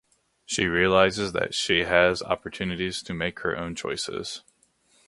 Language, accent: English, United States English